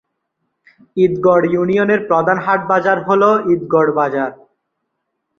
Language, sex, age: Bengali, male, 19-29